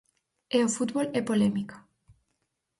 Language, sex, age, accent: Galician, female, 19-29, Normativo (estándar)